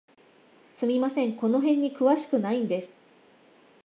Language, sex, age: Japanese, female, 30-39